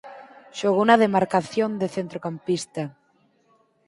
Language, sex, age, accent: Galician, female, 19-29, Normativo (estándar)